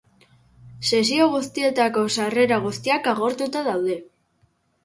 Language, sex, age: Basque, female, under 19